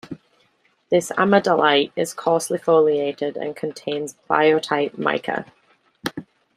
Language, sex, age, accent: English, female, 30-39, England English